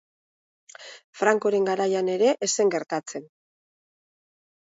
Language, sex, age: Basque, female, 50-59